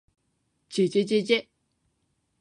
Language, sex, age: Japanese, male, 19-29